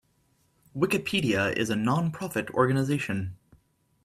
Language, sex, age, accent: English, male, 19-29, United States English